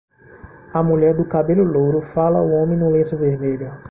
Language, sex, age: Portuguese, male, 30-39